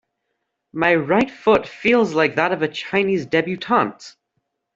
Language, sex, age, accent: English, male, under 19, United States English